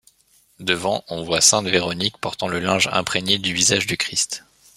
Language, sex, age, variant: French, male, 30-39, Français de métropole